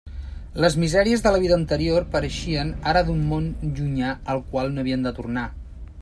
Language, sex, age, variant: Catalan, male, 40-49, Central